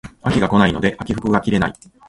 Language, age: Japanese, 40-49